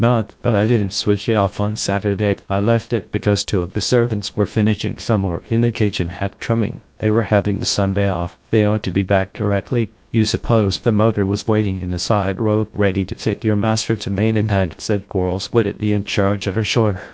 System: TTS, GlowTTS